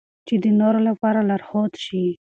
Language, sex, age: Pashto, female, 19-29